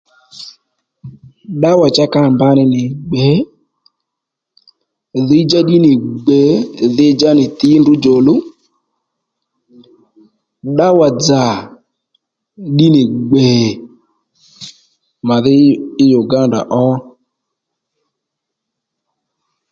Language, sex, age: Lendu, male, 30-39